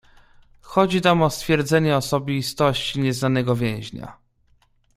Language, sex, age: Polish, male, 30-39